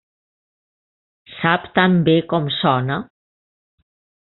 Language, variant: Catalan, Central